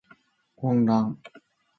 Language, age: Japanese, 30-39